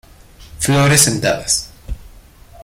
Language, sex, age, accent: Spanish, male, 19-29, México